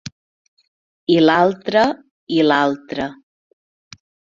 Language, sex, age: Catalan, female, 50-59